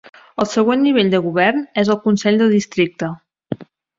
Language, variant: Catalan, Central